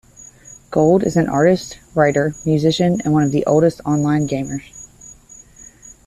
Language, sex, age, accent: English, female, 30-39, United States English